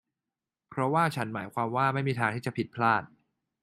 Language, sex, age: Thai, male, 19-29